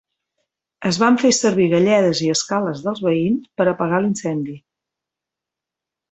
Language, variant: Catalan, Central